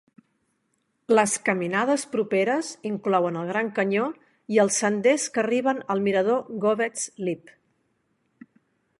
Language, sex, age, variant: Catalan, female, 50-59, Central